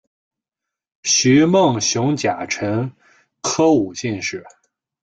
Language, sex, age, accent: Chinese, male, 19-29, 出生地：河南省